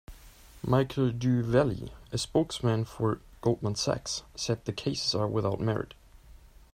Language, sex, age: English, male, 19-29